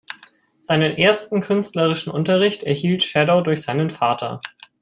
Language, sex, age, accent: German, male, 19-29, Deutschland Deutsch